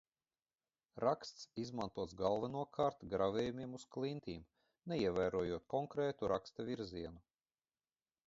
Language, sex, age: Latvian, male, 40-49